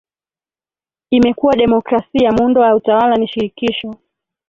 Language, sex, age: Swahili, female, 19-29